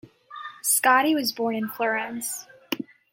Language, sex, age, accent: English, female, under 19, United States English